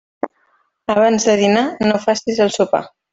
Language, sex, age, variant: Catalan, female, 19-29, Central